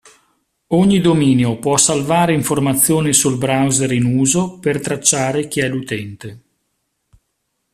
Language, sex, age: Italian, male, 40-49